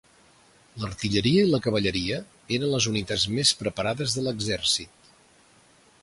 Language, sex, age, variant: Catalan, male, 60-69, Central